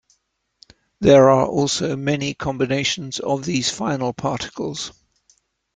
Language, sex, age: English, male, 70-79